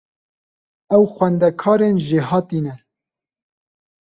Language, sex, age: Kurdish, male, 19-29